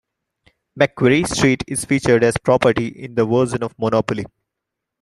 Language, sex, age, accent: English, male, 19-29, India and South Asia (India, Pakistan, Sri Lanka)